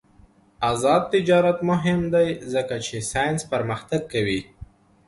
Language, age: Pashto, 19-29